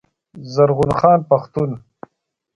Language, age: Pashto, 40-49